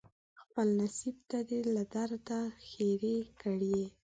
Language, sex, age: Pashto, female, 19-29